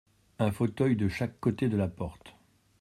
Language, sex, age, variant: French, male, 50-59, Français de métropole